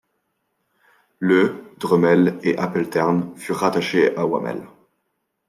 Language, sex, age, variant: French, male, 19-29, Français de métropole